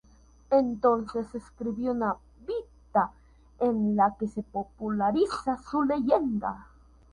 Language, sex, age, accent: Spanish, male, under 19, Andino-Pacífico: Colombia, Perú, Ecuador, oeste de Bolivia y Venezuela andina